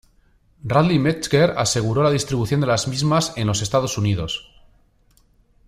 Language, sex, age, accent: Spanish, male, 50-59, España: Norte peninsular (Asturias, Castilla y León, Cantabria, País Vasco, Navarra, Aragón, La Rioja, Guadalajara, Cuenca)